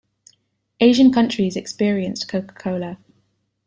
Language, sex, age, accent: English, female, 19-29, England English